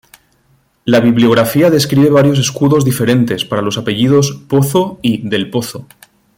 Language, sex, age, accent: Spanish, male, 40-49, España: Sur peninsular (Andalucia, Extremadura, Murcia)